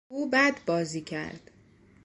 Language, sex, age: Persian, female, 19-29